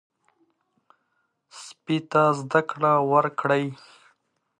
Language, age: Pashto, 30-39